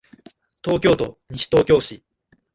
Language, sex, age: Japanese, male, 19-29